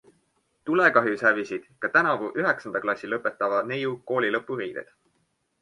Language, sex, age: Estonian, male, 19-29